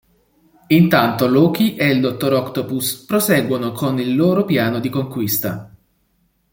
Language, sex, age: Italian, male, 19-29